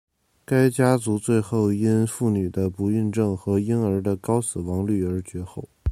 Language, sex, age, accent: Chinese, male, 19-29, 出生地：北京市